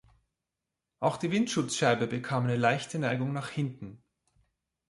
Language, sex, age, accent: German, male, 40-49, Österreichisches Deutsch